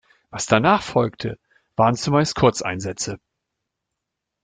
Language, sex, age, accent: German, male, 50-59, Deutschland Deutsch